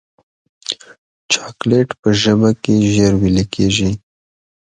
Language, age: Pashto, 19-29